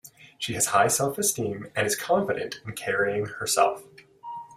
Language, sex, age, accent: English, male, 30-39, Canadian English